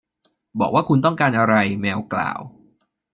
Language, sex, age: Thai, male, 19-29